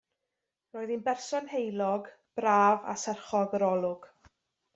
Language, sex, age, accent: Welsh, female, 40-49, Y Deyrnas Unedig Cymraeg